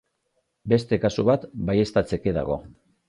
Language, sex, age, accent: Basque, male, 50-59, Mendebalekoa (Araba, Bizkaia, Gipuzkoako mendebaleko herri batzuk)